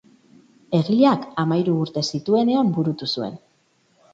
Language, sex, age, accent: Basque, female, 30-39, Mendebalekoa (Araba, Bizkaia, Gipuzkoako mendebaleko herri batzuk)